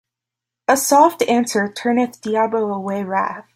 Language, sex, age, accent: English, female, under 19, United States English